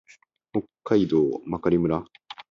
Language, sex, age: Japanese, male, under 19